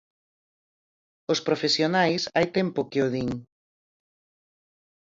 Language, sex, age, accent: Galician, female, 40-49, Oriental (común en zona oriental)